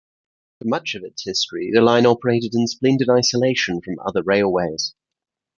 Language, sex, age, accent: English, male, 30-39, England English; New Zealand English